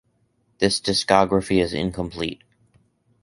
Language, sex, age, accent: English, male, 19-29, United States English